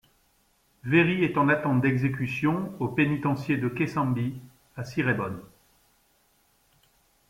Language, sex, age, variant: French, male, 50-59, Français de métropole